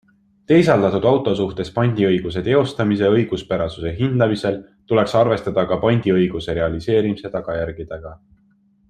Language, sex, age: Estonian, male, 19-29